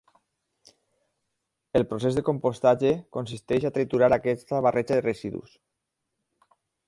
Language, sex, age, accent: Catalan, male, 50-59, valencià